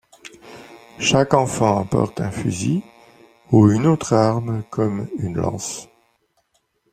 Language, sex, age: French, male, 50-59